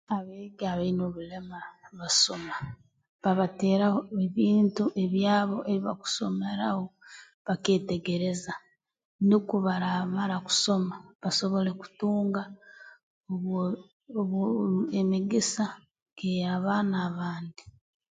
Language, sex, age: Tooro, female, 19-29